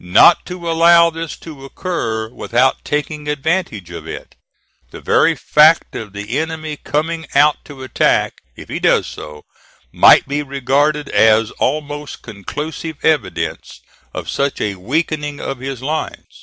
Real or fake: real